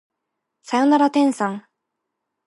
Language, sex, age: Japanese, female, under 19